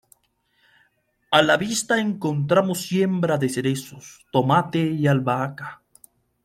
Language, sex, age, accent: Spanish, male, 30-39, Caribe: Cuba, Venezuela, Puerto Rico, República Dominicana, Panamá, Colombia caribeña, México caribeño, Costa del golfo de México